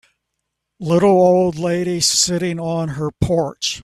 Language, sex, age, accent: English, male, 70-79, United States English